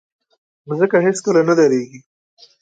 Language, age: Pashto, 19-29